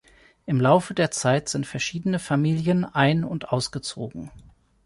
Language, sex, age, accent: German, male, 40-49, Deutschland Deutsch